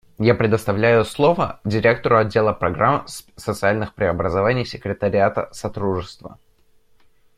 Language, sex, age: Russian, male, 19-29